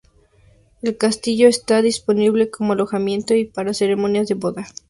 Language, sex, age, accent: Spanish, female, 19-29, México